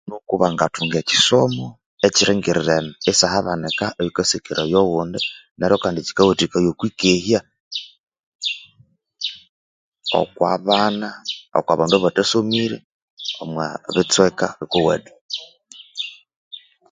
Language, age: Konzo, 30-39